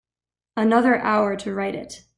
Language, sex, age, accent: English, female, under 19, Canadian English